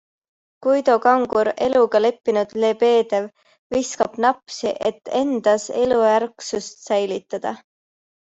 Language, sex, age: Estonian, female, 19-29